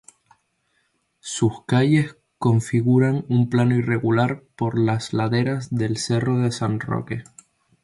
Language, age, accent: Spanish, 19-29, España: Islas Canarias